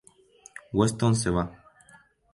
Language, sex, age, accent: Spanish, male, 19-29, España: Islas Canarias